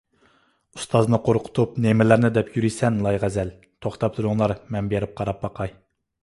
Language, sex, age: Uyghur, male, 19-29